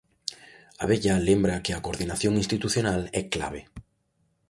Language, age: Galician, 19-29